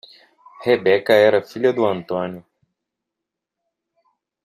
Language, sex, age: Portuguese, male, 19-29